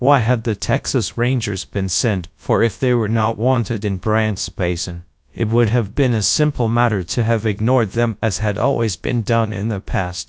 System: TTS, GradTTS